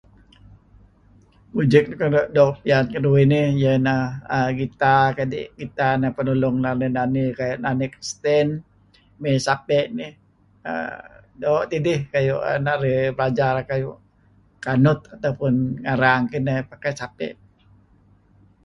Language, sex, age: Kelabit, male, 70-79